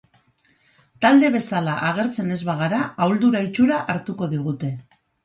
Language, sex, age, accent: Basque, female, 40-49, Mendebalekoa (Araba, Bizkaia, Gipuzkoako mendebaleko herri batzuk)